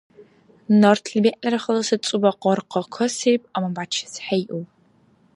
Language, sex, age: Dargwa, female, 19-29